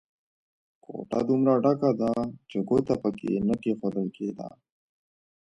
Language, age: Pashto, 19-29